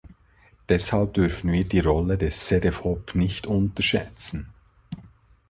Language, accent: German, Schweizerdeutsch